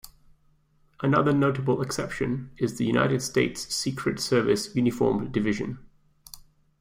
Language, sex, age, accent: English, male, 19-29, England English